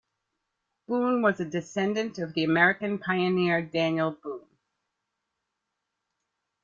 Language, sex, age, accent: English, female, 50-59, United States English